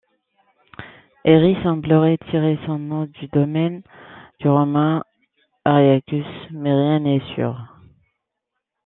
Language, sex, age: French, female, 19-29